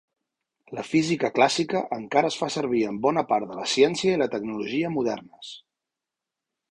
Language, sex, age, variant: Catalan, male, 40-49, Central